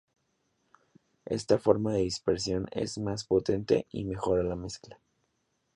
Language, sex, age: Spanish, male, 19-29